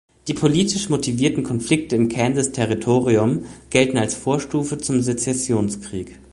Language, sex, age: German, male, 19-29